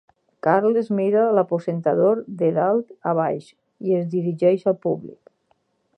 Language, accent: Catalan, valencià